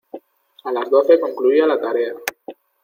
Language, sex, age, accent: Spanish, male, 19-29, España: Norte peninsular (Asturias, Castilla y León, Cantabria, País Vasco, Navarra, Aragón, La Rioja, Guadalajara, Cuenca)